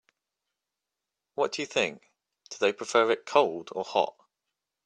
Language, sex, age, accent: English, male, 19-29, England English